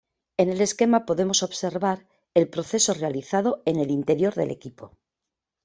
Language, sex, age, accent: Spanish, female, 50-59, España: Norte peninsular (Asturias, Castilla y León, Cantabria, País Vasco, Navarra, Aragón, La Rioja, Guadalajara, Cuenca)